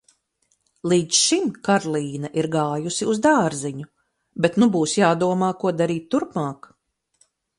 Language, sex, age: Latvian, female, 50-59